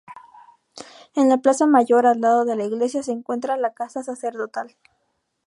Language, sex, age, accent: Spanish, female, 19-29, México